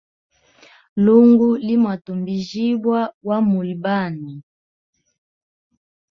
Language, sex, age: Hemba, female, 30-39